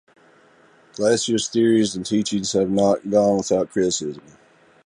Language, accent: English, United States English